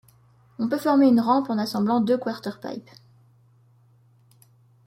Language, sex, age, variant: French, female, 19-29, Français de métropole